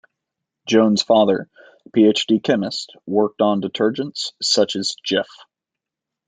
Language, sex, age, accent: English, male, 30-39, United States English